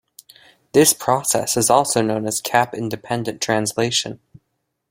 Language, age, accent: English, under 19, United States English